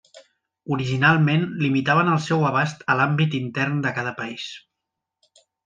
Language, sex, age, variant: Catalan, male, 40-49, Central